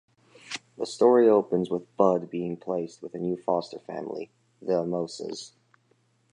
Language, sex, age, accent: English, male, under 19, United States English